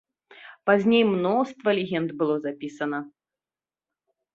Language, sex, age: Belarusian, female, 30-39